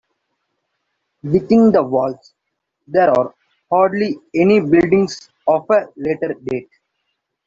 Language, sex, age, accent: English, male, 19-29, India and South Asia (India, Pakistan, Sri Lanka)